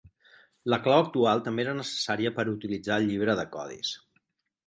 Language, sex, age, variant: Catalan, male, 40-49, Central